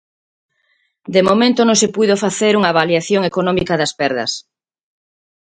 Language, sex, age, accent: Galician, female, 50-59, Central (gheada)